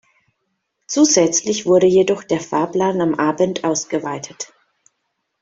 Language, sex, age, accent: German, female, 40-49, Deutschland Deutsch